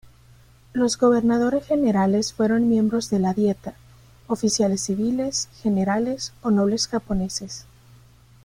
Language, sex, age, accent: Spanish, female, 30-39, América central